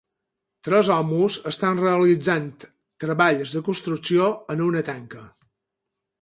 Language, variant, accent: Catalan, Balear, menorquí